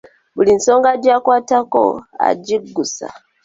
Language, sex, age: Ganda, female, 19-29